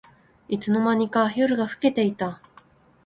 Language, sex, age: Japanese, female, 19-29